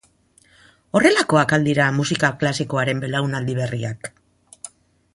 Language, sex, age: Basque, female, 50-59